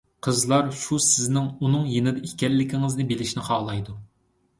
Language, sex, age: Uyghur, male, 30-39